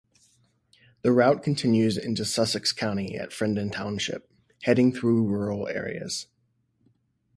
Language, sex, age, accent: English, male, 30-39, United States English